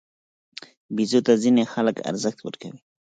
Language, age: Pashto, 30-39